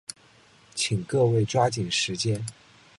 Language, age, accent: Chinese, 19-29, 出生地：四川省